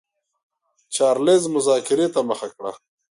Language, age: Pashto, 19-29